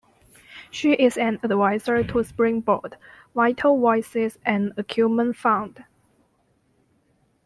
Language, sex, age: English, female, 19-29